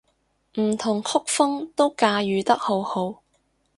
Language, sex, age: Cantonese, female, 19-29